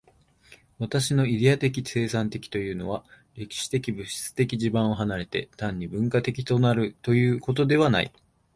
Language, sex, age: Japanese, male, 19-29